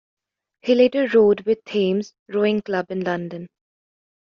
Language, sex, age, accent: English, female, under 19, United States English